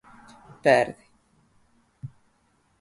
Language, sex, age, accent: Galician, female, 40-49, Atlántico (seseo e gheada)